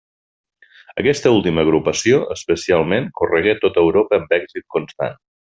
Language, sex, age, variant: Catalan, male, 40-49, Nord-Occidental